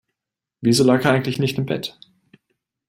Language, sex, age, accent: German, male, 19-29, Deutschland Deutsch